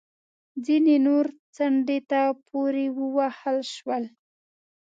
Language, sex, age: Pashto, female, 30-39